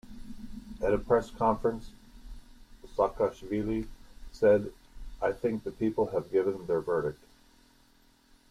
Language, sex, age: English, male, 50-59